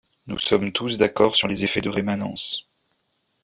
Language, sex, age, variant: French, male, 40-49, Français de métropole